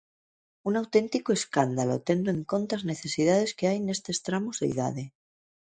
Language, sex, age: Galician, female, 40-49